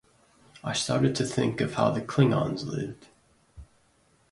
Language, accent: English, United States English